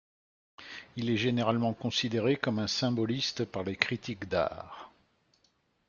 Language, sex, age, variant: French, male, 60-69, Français de métropole